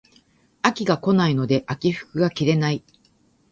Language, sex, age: Japanese, female, 50-59